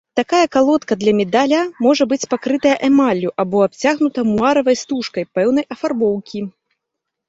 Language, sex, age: Belarusian, female, 30-39